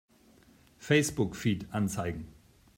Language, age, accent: German, 50-59, Deutschland Deutsch